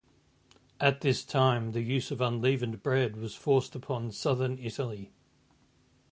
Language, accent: English, Australian English